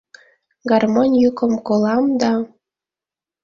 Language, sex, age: Mari, female, 19-29